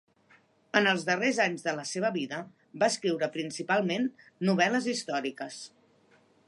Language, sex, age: Catalan, female, 40-49